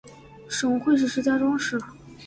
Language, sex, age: Chinese, female, 19-29